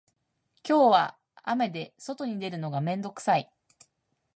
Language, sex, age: Japanese, female, 40-49